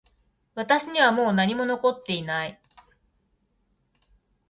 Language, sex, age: Japanese, female, 40-49